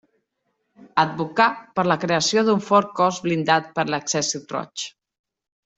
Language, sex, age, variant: Catalan, female, 40-49, Central